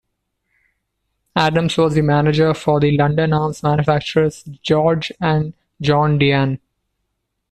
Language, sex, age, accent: English, male, 40-49, India and South Asia (India, Pakistan, Sri Lanka)